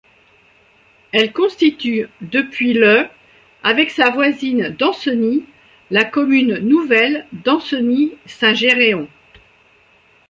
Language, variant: French, Français de métropole